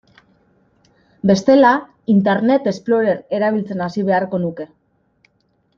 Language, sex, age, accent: Basque, female, 30-39, Mendebalekoa (Araba, Bizkaia, Gipuzkoako mendebaleko herri batzuk)